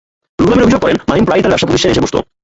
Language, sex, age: Bengali, male, 19-29